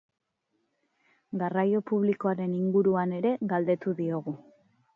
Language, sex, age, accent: Basque, female, 40-49, Mendebalekoa (Araba, Bizkaia, Gipuzkoako mendebaleko herri batzuk)